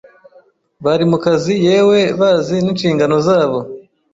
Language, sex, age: Kinyarwanda, male, 30-39